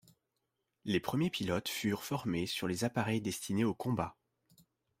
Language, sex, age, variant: French, male, 19-29, Français de métropole